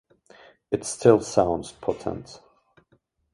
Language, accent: English, United States English; Australian English